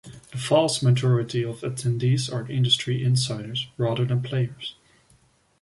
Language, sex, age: English, male, 19-29